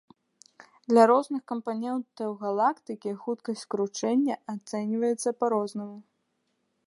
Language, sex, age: Belarusian, female, 19-29